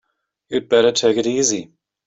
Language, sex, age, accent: English, male, 50-59, United States English